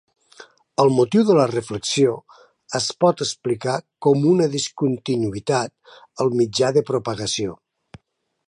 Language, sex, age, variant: Catalan, male, 60-69, Nord-Occidental